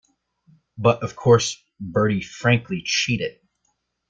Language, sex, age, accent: English, male, 19-29, United States English